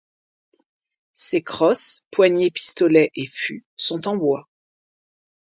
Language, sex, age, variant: French, female, 40-49, Français de métropole